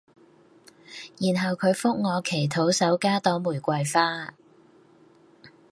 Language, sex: Cantonese, female